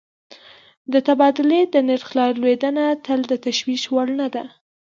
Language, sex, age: Pashto, female, 19-29